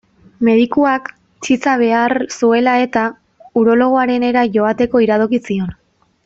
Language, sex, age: Basque, female, 19-29